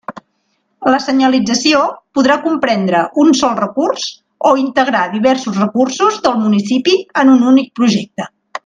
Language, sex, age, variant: Catalan, female, 40-49, Nord-Occidental